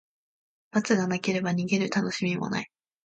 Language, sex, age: Japanese, female, under 19